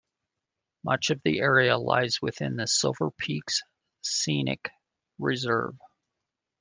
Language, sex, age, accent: English, male, 50-59, United States English